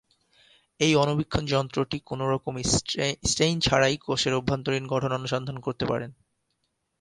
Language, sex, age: Bengali, male, 19-29